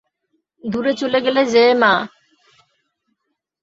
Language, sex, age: Bengali, female, 19-29